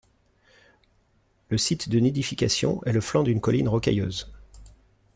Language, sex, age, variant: French, male, 40-49, Français de métropole